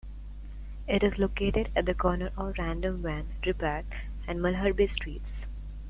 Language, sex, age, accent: English, female, 19-29, United States English